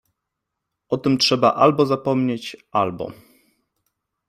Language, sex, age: Polish, male, 30-39